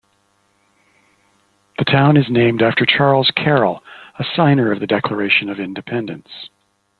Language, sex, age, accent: English, male, 60-69, Canadian English